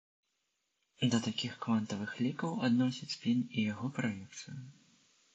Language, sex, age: Belarusian, male, 19-29